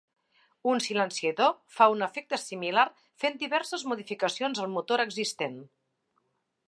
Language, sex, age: Catalan, female, 50-59